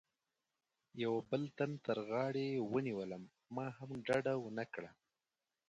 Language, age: Pashto, 19-29